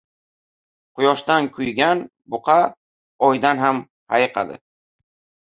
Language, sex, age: Uzbek, female, 30-39